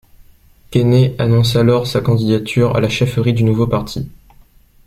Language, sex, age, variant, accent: French, male, 19-29, Français des départements et régions d'outre-mer, Français de La Réunion